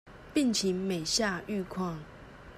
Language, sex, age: Chinese, female, 30-39